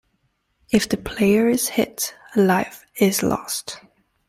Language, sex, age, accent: English, female, 19-29, England English